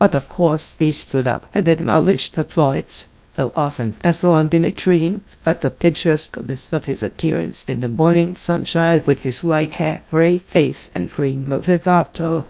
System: TTS, GlowTTS